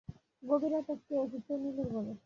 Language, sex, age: Bengali, female, 19-29